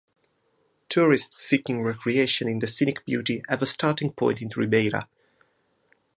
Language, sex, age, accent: English, male, 19-29, England English